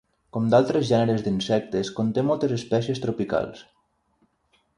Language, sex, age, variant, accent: Catalan, male, 30-39, Nord-Occidental, nord-occidental; Lleidatà